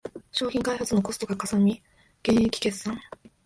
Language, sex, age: Japanese, female, 19-29